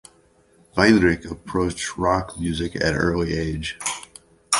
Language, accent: English, United States English